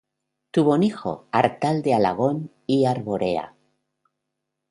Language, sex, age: Spanish, female, 60-69